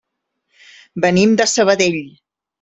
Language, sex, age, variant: Catalan, female, 40-49, Central